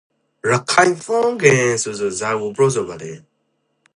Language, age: Rakhine, 30-39